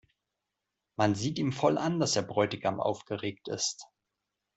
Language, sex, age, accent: German, male, 40-49, Deutschland Deutsch